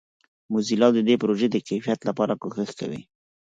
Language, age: Pashto, 30-39